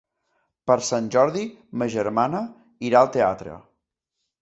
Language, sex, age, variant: Catalan, male, 30-39, Central